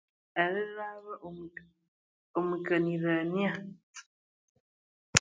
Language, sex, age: Konzo, female, 30-39